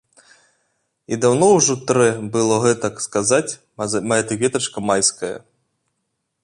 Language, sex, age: Belarusian, male, 30-39